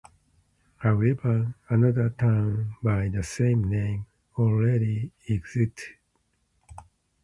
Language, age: English, 50-59